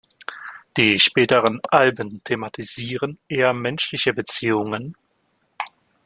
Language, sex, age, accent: German, male, 19-29, Deutschland Deutsch